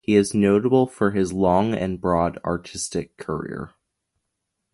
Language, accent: English, United States English